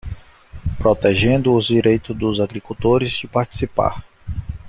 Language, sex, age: Portuguese, male, 40-49